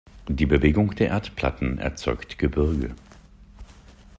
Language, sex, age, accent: German, male, 40-49, Deutschland Deutsch